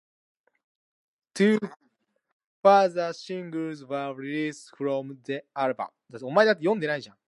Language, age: English, 19-29